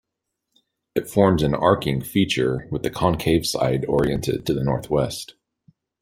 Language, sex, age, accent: English, male, 30-39, United States English